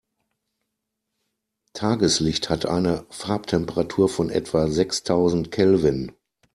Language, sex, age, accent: German, male, 40-49, Deutschland Deutsch